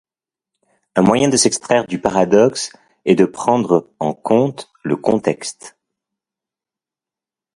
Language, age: French, 40-49